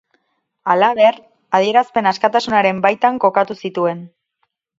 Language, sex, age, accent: Basque, female, 30-39, Erdialdekoa edo Nafarra (Gipuzkoa, Nafarroa)